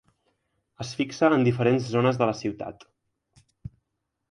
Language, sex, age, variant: Catalan, male, 19-29, Central